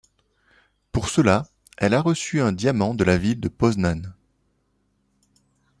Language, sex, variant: French, male, Français de métropole